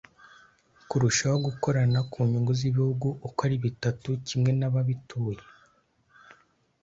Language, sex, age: Kinyarwanda, male, under 19